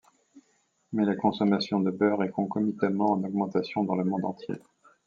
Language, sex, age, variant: French, male, 50-59, Français de métropole